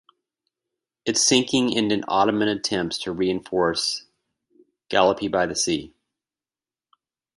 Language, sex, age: English, male, 40-49